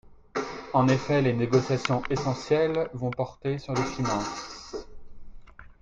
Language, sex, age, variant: French, male, 30-39, Français de métropole